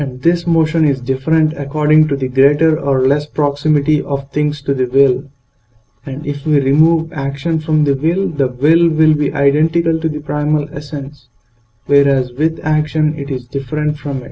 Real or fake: real